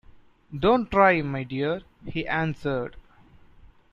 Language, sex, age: English, male, 19-29